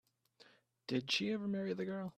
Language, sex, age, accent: English, male, under 19, United States English